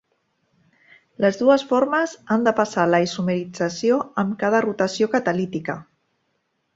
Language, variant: Catalan, Central